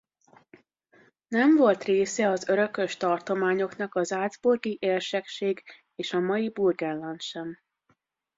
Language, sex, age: Hungarian, female, 19-29